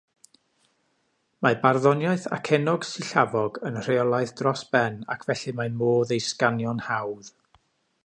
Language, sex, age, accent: Welsh, male, 50-59, Y Deyrnas Unedig Cymraeg